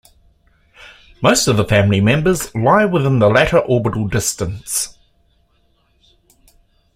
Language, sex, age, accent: English, male, 50-59, New Zealand English